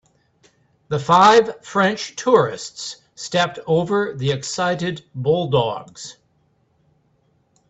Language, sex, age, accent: English, male, 70-79, United States English